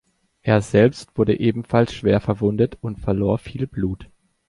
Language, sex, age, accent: German, male, 19-29, Deutschland Deutsch